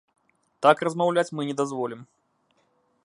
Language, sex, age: Belarusian, male, 19-29